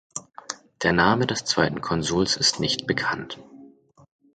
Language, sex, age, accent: German, male, 19-29, Deutschland Deutsch; Hochdeutsch